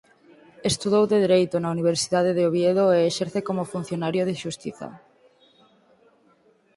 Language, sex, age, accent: Galician, female, 19-29, Normativo (estándar)